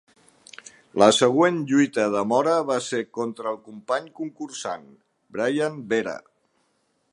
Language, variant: Catalan, Central